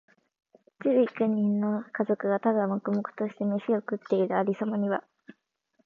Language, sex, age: Japanese, female, under 19